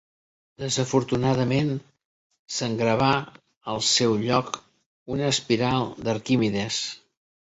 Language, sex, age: Catalan, male, 60-69